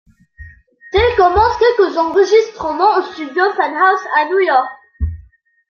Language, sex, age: French, female, 19-29